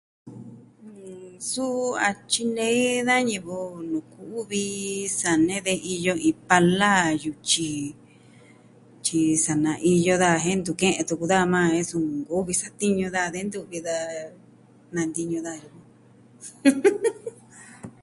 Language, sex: Southwestern Tlaxiaco Mixtec, female